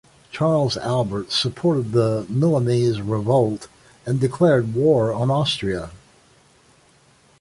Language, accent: English, United States English